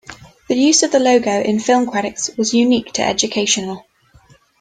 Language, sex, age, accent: English, female, 19-29, England English